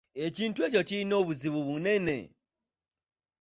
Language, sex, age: Ganda, male, 19-29